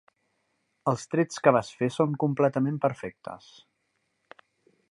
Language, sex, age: Catalan, male, 40-49